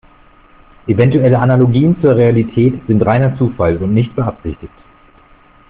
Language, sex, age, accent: German, male, 30-39, Deutschland Deutsch